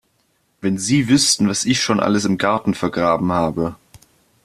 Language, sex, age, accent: German, male, under 19, Deutschland Deutsch